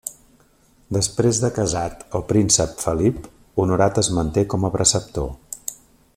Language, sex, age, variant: Catalan, male, 40-49, Central